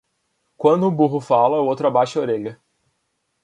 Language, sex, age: Portuguese, male, under 19